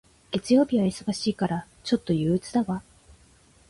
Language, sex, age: Japanese, female, 19-29